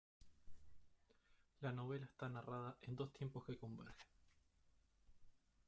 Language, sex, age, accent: Spanish, male, 19-29, Rioplatense: Argentina, Uruguay, este de Bolivia, Paraguay